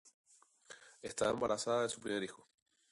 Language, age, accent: Spanish, 19-29, España: Islas Canarias; Rioplatense: Argentina, Uruguay, este de Bolivia, Paraguay